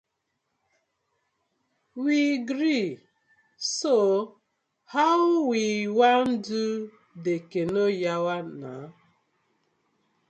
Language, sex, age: Nigerian Pidgin, female, 30-39